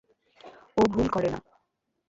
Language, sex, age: Bengali, female, 19-29